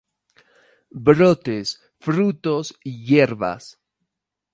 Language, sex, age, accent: Spanish, male, 30-39, Andino-Pacífico: Colombia, Perú, Ecuador, oeste de Bolivia y Venezuela andina